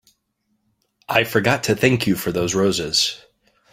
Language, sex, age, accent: English, male, 30-39, United States English